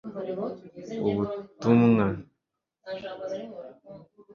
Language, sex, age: Kinyarwanda, female, 19-29